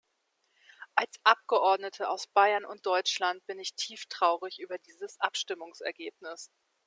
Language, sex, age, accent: German, female, 30-39, Deutschland Deutsch